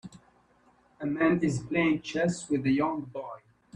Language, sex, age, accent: English, male, 19-29, United States English